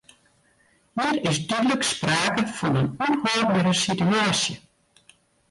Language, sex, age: Western Frisian, female, 60-69